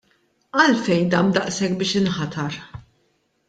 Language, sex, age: Maltese, female, 50-59